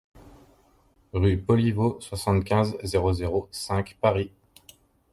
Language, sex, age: French, male, 30-39